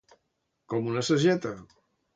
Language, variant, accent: Catalan, Central, central